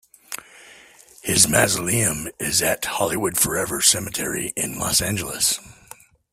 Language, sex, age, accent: English, male, 40-49, United States English